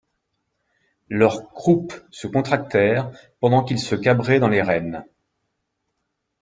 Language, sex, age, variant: French, male, 40-49, Français de métropole